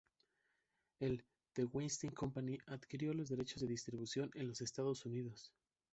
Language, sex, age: Spanish, male, 19-29